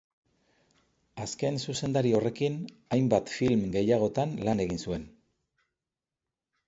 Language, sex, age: Basque, male, 50-59